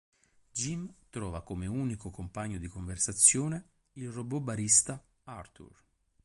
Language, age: Italian, 30-39